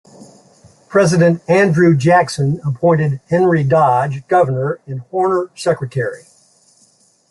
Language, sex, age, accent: English, male, 60-69, United States English